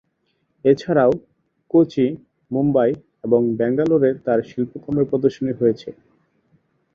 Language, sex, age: Bengali, male, 19-29